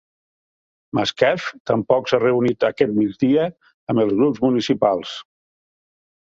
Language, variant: Catalan, Nord-Occidental